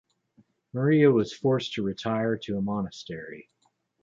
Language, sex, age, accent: English, male, 40-49, United States English